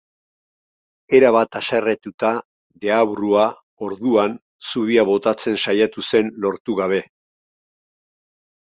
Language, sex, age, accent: Basque, male, 50-59, Erdialdekoa edo Nafarra (Gipuzkoa, Nafarroa)